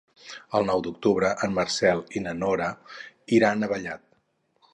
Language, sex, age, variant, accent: Catalan, male, 50-59, Central, central